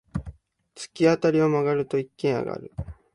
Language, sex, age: Japanese, male, 19-29